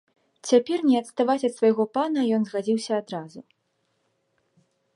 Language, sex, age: Belarusian, female, 19-29